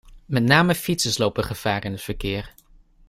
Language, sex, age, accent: Dutch, male, 19-29, Nederlands Nederlands